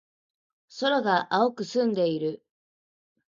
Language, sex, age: Japanese, female, 50-59